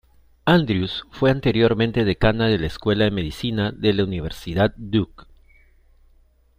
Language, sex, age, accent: Spanish, male, 50-59, Andino-Pacífico: Colombia, Perú, Ecuador, oeste de Bolivia y Venezuela andina